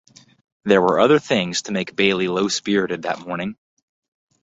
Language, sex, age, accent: English, male, 19-29, United States English